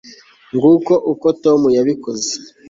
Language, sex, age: Kinyarwanda, male, 19-29